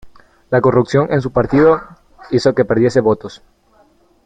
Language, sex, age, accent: Spanish, male, 19-29, México